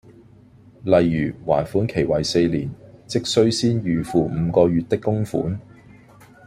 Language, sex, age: Cantonese, male, 40-49